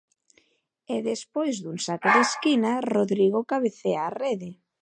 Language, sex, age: Galician, female, 19-29